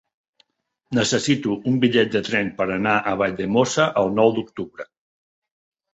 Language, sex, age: Catalan, male, 50-59